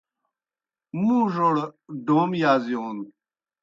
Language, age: Kohistani Shina, 60-69